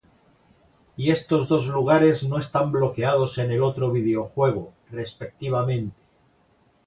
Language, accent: Spanish, España: Centro-Sur peninsular (Madrid, Toledo, Castilla-La Mancha)